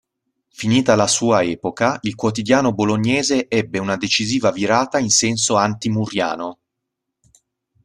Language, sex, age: Italian, male, 30-39